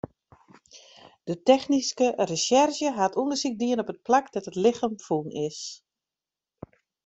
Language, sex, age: Western Frisian, female, 50-59